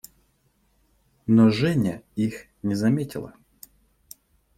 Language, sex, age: Russian, male, 30-39